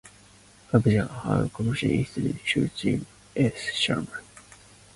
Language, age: English, 19-29